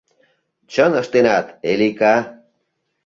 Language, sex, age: Mari, male, 40-49